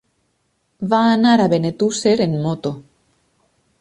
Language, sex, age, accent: Catalan, female, 30-39, valencià meridional